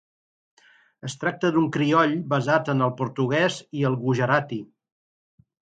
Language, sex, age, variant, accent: Catalan, male, 60-69, Central, central